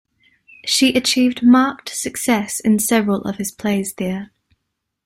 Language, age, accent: English, 19-29, New Zealand English